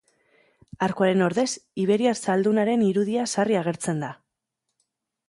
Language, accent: Basque, Erdialdekoa edo Nafarra (Gipuzkoa, Nafarroa)